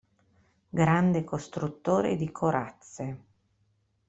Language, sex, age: Italian, female, 40-49